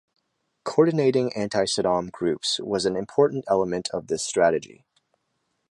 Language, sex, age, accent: English, male, 19-29, United States English